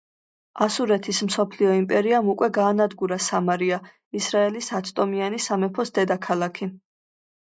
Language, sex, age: Georgian, female, 19-29